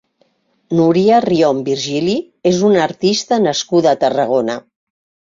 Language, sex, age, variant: Catalan, female, 60-69, Central